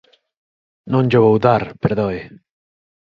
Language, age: Galician, 30-39